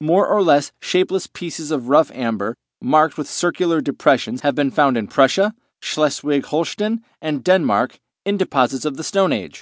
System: none